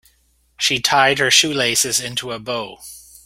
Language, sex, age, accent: English, male, 40-49, Canadian English